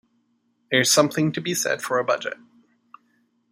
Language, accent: English, United States English